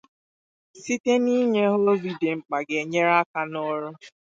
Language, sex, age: Igbo, female, 19-29